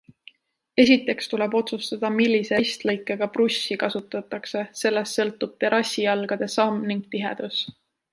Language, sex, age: Estonian, female, 19-29